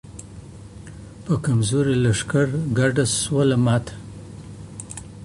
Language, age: Pashto, 60-69